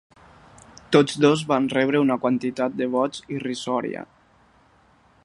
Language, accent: Catalan, valencià